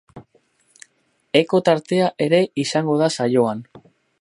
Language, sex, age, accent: Basque, male, 19-29, Mendebalekoa (Araba, Bizkaia, Gipuzkoako mendebaleko herri batzuk)